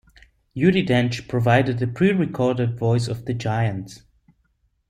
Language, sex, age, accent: English, male, 30-39, United States English